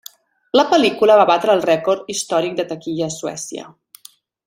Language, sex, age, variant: Catalan, female, 30-39, Central